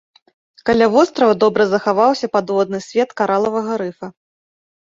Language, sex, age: Belarusian, female, 30-39